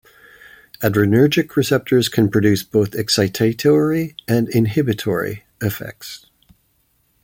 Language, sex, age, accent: English, male, 50-59, Canadian English